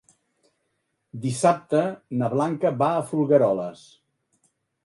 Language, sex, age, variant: Catalan, male, 60-69, Central